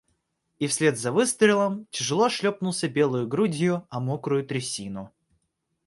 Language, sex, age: Russian, male, under 19